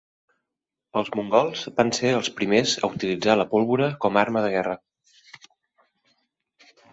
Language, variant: Catalan, Central